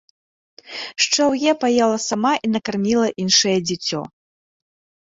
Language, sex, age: Belarusian, female, 30-39